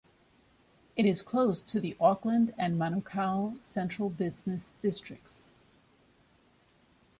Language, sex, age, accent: English, female, 50-59, United States English